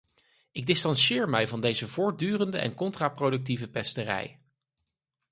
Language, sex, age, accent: Dutch, male, 30-39, Nederlands Nederlands